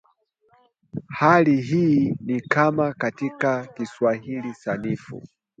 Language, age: Swahili, 19-29